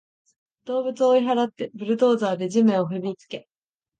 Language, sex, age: Japanese, female, 19-29